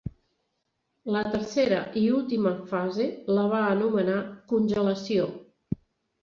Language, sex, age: Catalan, female, 40-49